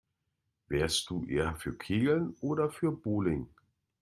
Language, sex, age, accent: German, male, 50-59, Deutschland Deutsch